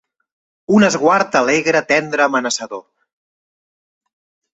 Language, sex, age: Catalan, male, 30-39